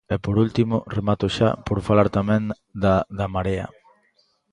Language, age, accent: Galician, 30-39, Normativo (estándar)